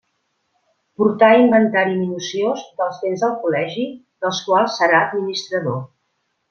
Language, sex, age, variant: Catalan, female, 50-59, Central